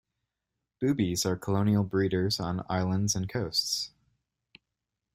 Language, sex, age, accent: English, male, 19-29, United States English